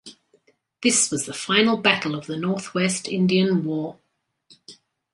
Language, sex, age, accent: English, female, 50-59, Australian English